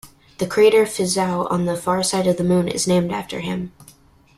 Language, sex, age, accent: English, male, under 19, United States English